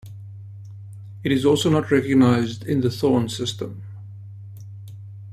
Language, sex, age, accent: English, male, 60-69, Southern African (South Africa, Zimbabwe, Namibia)